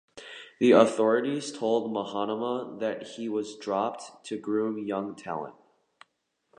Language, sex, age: English, male, under 19